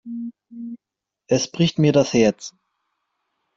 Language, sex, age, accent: German, male, 30-39, Deutschland Deutsch